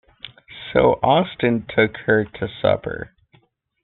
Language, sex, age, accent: English, male, under 19, United States English